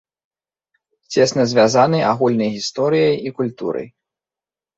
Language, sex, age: Belarusian, male, 30-39